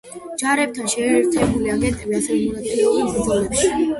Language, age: Georgian, 19-29